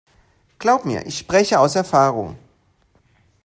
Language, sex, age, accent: German, male, 30-39, Deutschland Deutsch